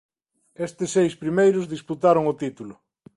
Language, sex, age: Galician, male, 40-49